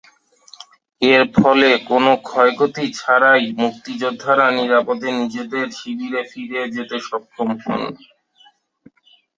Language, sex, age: Bengali, male, 19-29